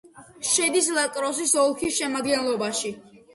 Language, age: Georgian, under 19